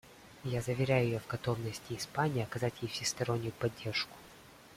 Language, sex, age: Russian, male, 19-29